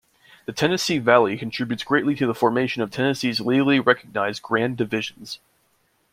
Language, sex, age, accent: English, male, 19-29, United States English